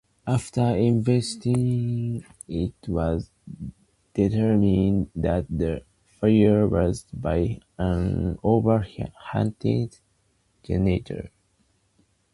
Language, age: English, under 19